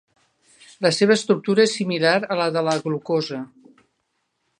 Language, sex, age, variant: Catalan, female, 60-69, Central